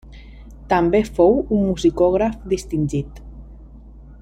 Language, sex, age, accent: Catalan, female, 19-29, valencià